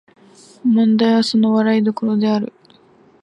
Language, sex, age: Japanese, female, under 19